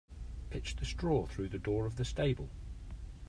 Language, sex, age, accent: English, male, 40-49, England English